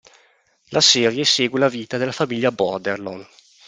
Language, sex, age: Italian, male, 19-29